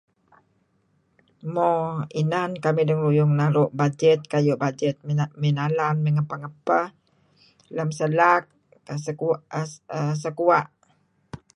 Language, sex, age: Kelabit, female, 60-69